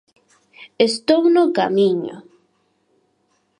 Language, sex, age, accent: Galician, female, 19-29, Normativo (estándar)